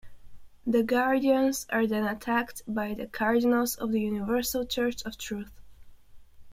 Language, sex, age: English, female, 19-29